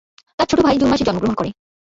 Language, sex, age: Bengali, female, 30-39